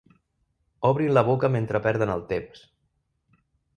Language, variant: Catalan, Central